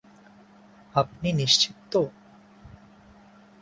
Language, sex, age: Bengali, male, 19-29